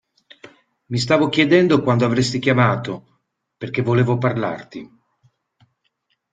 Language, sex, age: Italian, male, 50-59